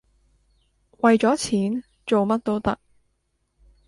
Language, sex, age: Cantonese, female, 19-29